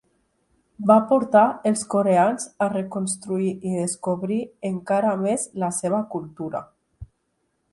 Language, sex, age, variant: Catalan, female, 19-29, Nord-Occidental